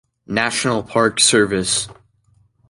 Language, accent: English, United States English